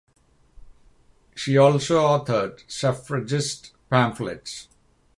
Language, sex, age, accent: English, male, 50-59, United States English; England English